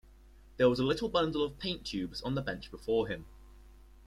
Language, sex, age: English, male, under 19